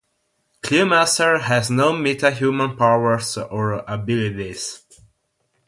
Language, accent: English, United States English; Italian